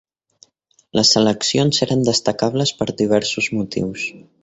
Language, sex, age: Catalan, male, 19-29